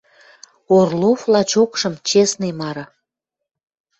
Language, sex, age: Western Mari, female, 50-59